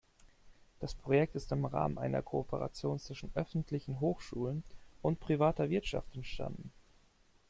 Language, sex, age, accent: German, male, 30-39, Deutschland Deutsch